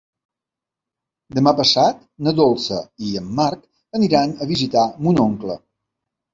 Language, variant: Catalan, Balear